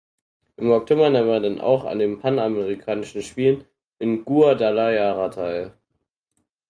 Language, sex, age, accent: German, male, under 19, Deutschland Deutsch